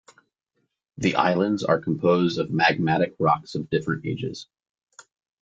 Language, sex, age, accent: English, male, 19-29, United States English